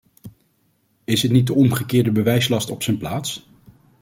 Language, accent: Dutch, Nederlands Nederlands